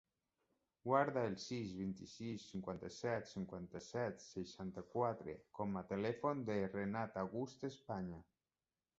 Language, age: Catalan, 40-49